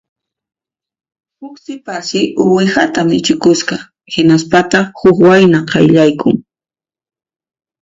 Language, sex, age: Puno Quechua, female, 19-29